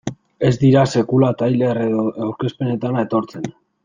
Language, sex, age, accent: Basque, male, 19-29, Mendebalekoa (Araba, Bizkaia, Gipuzkoako mendebaleko herri batzuk)